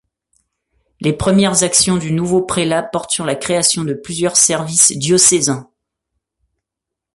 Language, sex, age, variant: French, male, 30-39, Français de métropole